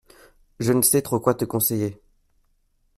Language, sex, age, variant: French, male, 19-29, Français de métropole